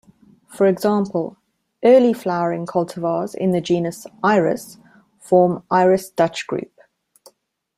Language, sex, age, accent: English, female, 30-39, Southern African (South Africa, Zimbabwe, Namibia)